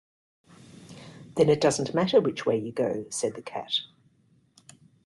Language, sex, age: English, female, 50-59